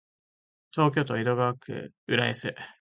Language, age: Japanese, 19-29